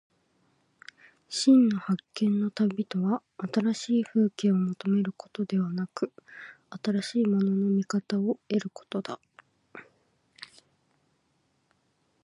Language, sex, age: Japanese, female, 19-29